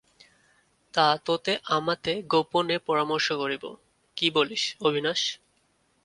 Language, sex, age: Bengali, male, 19-29